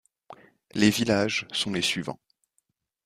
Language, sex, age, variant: French, male, 19-29, Français de métropole